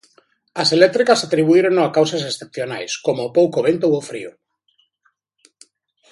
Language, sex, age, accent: Galician, male, 40-49, Normativo (estándar)